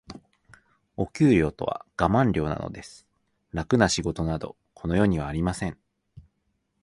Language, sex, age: Japanese, female, 19-29